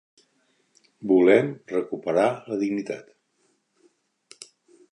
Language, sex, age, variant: Catalan, male, 60-69, Central